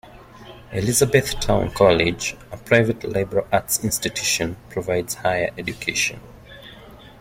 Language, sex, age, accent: English, male, 19-29, United States English